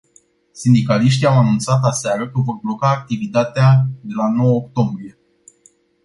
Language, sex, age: Romanian, male, 19-29